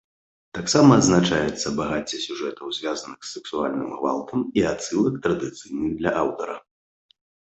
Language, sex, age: Belarusian, male, 30-39